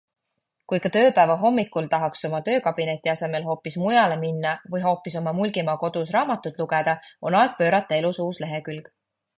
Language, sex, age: Estonian, female, 30-39